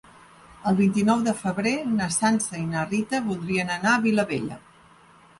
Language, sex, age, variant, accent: Catalan, female, 50-59, Nord-Occidental, Empordanès